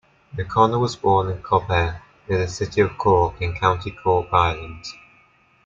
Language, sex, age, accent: English, male, under 19, England English